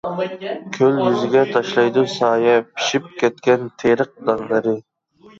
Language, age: Uyghur, 19-29